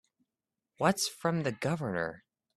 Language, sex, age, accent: English, male, 19-29, United States English